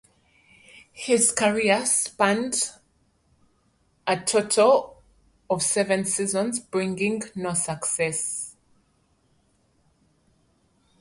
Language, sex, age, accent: English, female, 30-39, Southern African (South Africa, Zimbabwe, Namibia)